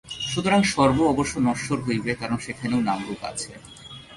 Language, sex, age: Bengali, male, 30-39